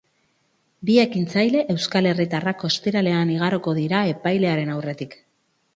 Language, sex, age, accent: Basque, female, 30-39, Mendebalekoa (Araba, Bizkaia, Gipuzkoako mendebaleko herri batzuk)